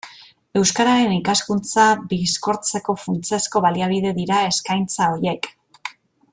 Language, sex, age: Basque, female, 30-39